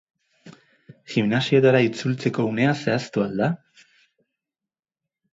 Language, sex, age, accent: Basque, male, 30-39, Erdialdekoa edo Nafarra (Gipuzkoa, Nafarroa)